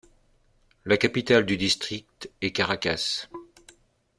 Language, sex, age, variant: French, male, 50-59, Français de métropole